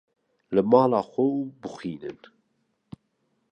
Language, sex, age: Kurdish, male, 30-39